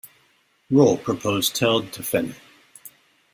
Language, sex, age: English, male, 40-49